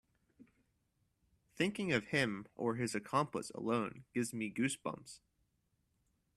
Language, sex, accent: English, male, United States English